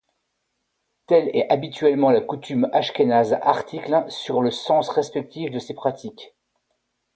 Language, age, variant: French, 60-69, Français de métropole